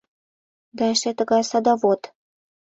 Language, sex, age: Mari, female, 19-29